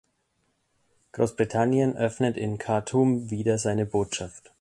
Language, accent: German, Deutschland Deutsch